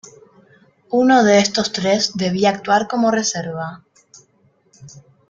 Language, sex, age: Spanish, female, under 19